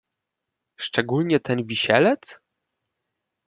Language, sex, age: Polish, male, 19-29